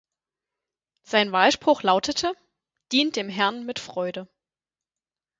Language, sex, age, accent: German, female, 30-39, Deutschland Deutsch